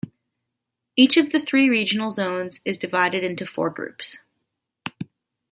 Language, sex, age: English, female, 19-29